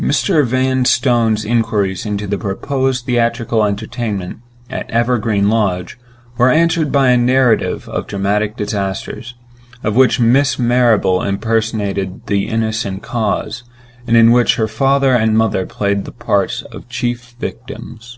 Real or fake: real